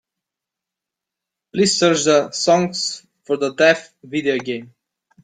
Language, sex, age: English, male, 19-29